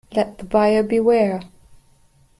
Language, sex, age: English, female, 50-59